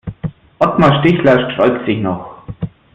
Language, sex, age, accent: German, male, 19-29, Deutschland Deutsch